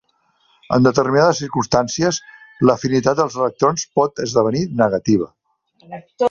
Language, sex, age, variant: Catalan, male, 60-69, Central